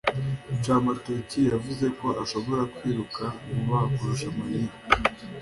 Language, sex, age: Kinyarwanda, male, under 19